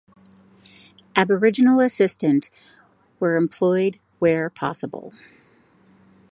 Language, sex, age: English, female, 40-49